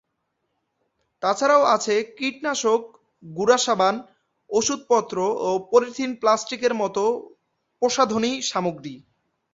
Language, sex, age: Bengali, male, 19-29